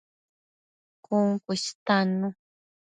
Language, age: Matsés, 19-29